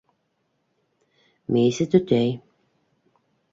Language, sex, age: Bashkir, female, 30-39